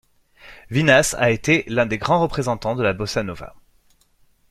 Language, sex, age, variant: French, male, 30-39, Français de métropole